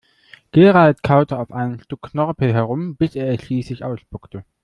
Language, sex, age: German, male, 19-29